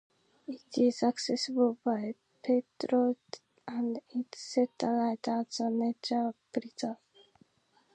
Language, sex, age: English, female, under 19